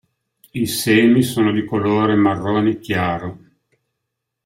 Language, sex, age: Italian, male, 60-69